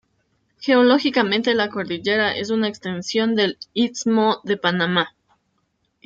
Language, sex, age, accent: Spanish, female, 30-39, América central